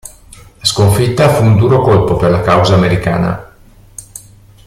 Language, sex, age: Italian, male, 50-59